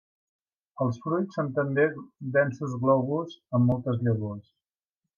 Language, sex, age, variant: Catalan, male, 60-69, Septentrional